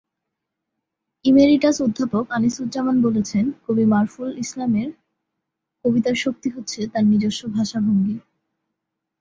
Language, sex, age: Bengali, female, 19-29